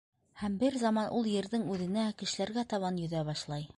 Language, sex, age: Bashkir, female, 30-39